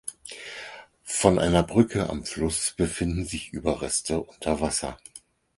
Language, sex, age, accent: German, male, 50-59, Deutschland Deutsch